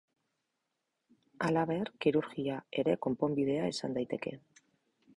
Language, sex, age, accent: Basque, female, 40-49, Mendebalekoa (Araba, Bizkaia, Gipuzkoako mendebaleko herri batzuk)